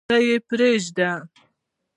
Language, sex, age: Pashto, female, 19-29